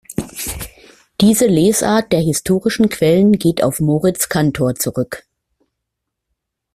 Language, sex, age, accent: German, female, 50-59, Deutschland Deutsch